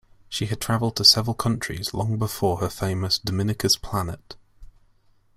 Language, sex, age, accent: English, male, 19-29, England English